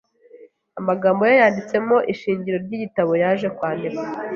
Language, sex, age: Kinyarwanda, female, 19-29